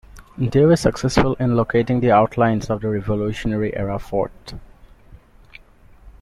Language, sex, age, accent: English, male, 19-29, India and South Asia (India, Pakistan, Sri Lanka)